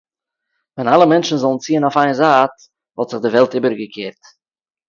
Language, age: Yiddish, 30-39